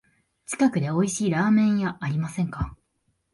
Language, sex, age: Japanese, female, 19-29